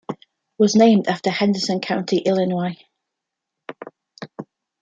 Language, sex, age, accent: English, female, 19-29, England English